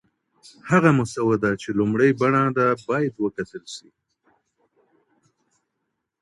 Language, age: Pashto, 30-39